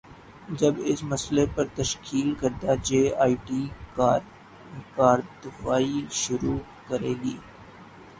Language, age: Urdu, 19-29